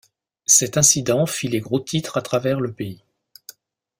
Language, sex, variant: French, male, Français de métropole